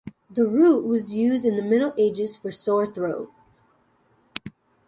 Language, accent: English, United States English